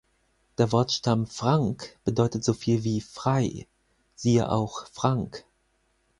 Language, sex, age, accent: German, male, 40-49, Deutschland Deutsch